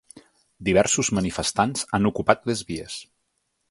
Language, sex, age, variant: Catalan, male, 30-39, Nord-Occidental